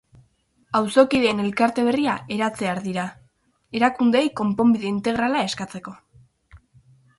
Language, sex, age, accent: Basque, female, under 19, Mendebalekoa (Araba, Bizkaia, Gipuzkoako mendebaleko herri batzuk)